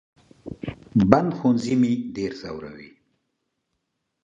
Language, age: Pashto, 50-59